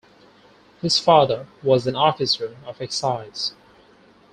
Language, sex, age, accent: English, male, 19-29, England English